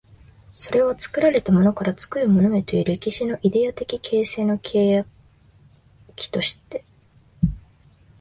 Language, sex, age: Japanese, female, 19-29